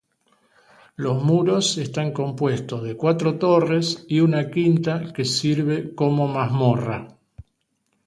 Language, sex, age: Spanish, male, 70-79